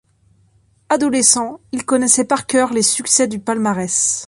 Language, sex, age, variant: French, female, 19-29, Français de métropole